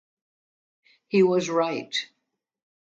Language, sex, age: English, female, 70-79